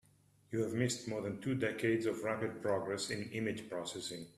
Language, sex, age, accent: English, male, 50-59, United States English